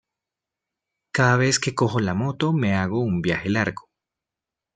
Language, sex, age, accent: Spanish, male, 30-39, Andino-Pacífico: Colombia, Perú, Ecuador, oeste de Bolivia y Venezuela andina